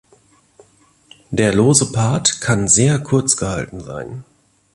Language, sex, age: German, male, 40-49